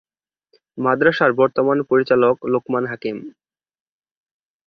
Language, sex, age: Bengali, male, 19-29